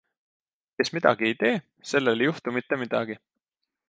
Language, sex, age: Estonian, male, 19-29